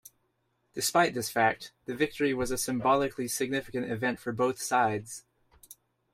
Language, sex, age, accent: English, male, 19-29, Canadian English